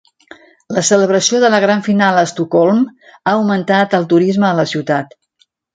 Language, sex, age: Catalan, female, 60-69